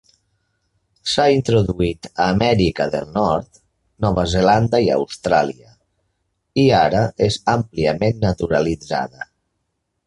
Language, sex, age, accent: Catalan, male, 50-59, valencià